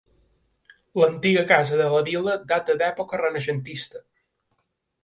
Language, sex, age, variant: Catalan, male, 30-39, Balear